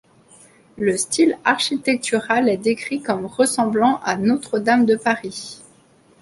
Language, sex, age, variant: French, female, 30-39, Français de métropole